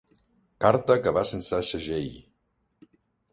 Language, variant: Catalan, Central